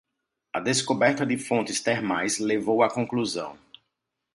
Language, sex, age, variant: Portuguese, male, 30-39, Portuguese (Brasil)